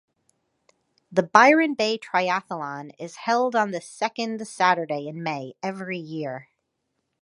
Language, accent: English, United States English